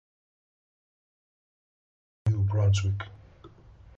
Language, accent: English, United States English